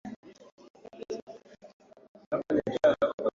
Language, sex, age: Swahili, male, 19-29